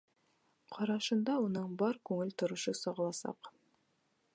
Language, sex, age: Bashkir, female, 19-29